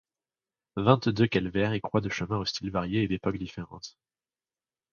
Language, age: French, 30-39